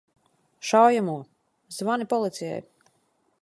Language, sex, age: Latvian, female, 40-49